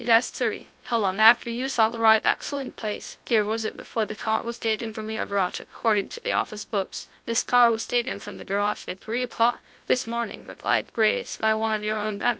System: TTS, GlowTTS